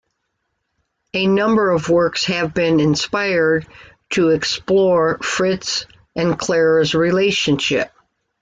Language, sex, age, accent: English, female, 60-69, United States English